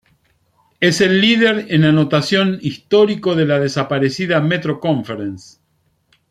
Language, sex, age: Spanish, male, 50-59